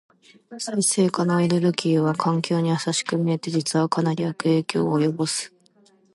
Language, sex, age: Japanese, female, 19-29